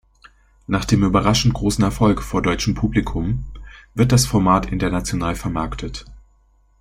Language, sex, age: German, male, 19-29